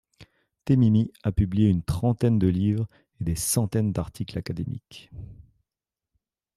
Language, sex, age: French, male, 40-49